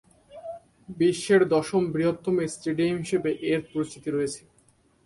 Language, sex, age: Bengali, male, 19-29